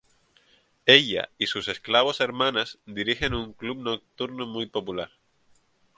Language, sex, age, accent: Spanish, male, 19-29, España: Islas Canarias